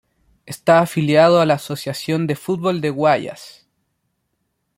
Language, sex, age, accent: Spanish, male, 19-29, Chileno: Chile, Cuyo